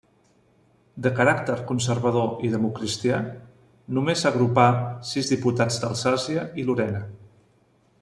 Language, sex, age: Catalan, male, 40-49